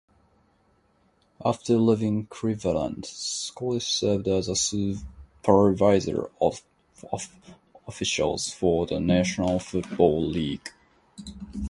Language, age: English, 19-29